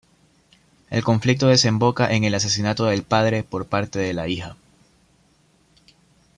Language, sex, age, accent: Spanish, male, 19-29, Andino-Pacífico: Colombia, Perú, Ecuador, oeste de Bolivia y Venezuela andina